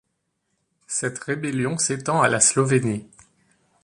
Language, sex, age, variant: French, male, 30-39, Français de métropole